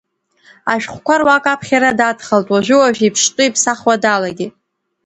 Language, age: Abkhazian, under 19